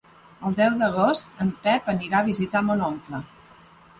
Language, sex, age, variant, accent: Catalan, female, 50-59, Nord-Occidental, Empordanès